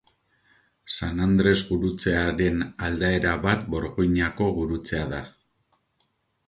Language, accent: Basque, Erdialdekoa edo Nafarra (Gipuzkoa, Nafarroa)